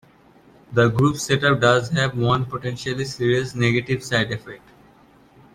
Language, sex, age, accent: English, male, under 19, United States English